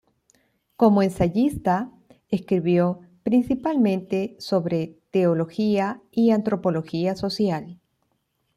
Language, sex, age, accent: Spanish, female, 60-69, Andino-Pacífico: Colombia, Perú, Ecuador, oeste de Bolivia y Venezuela andina